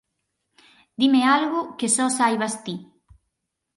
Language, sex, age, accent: Galician, female, 19-29, Central (sen gheada)